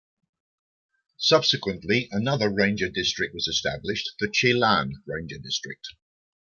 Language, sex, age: English, male, 60-69